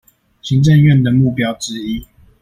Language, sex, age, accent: Chinese, male, 19-29, 出生地：臺北市